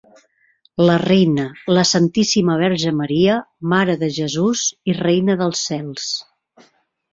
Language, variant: Catalan, Central